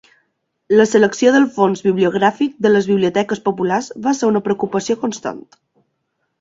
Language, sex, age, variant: Catalan, female, 19-29, Balear